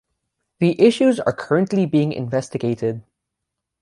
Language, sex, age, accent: English, male, under 19, United States English; England English